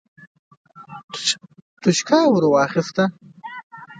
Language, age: Pashto, 19-29